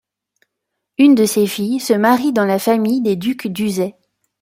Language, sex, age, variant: French, female, 19-29, Français de métropole